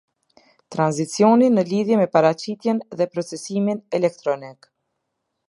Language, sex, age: Albanian, female, 30-39